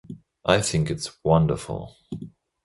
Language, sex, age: English, male, 30-39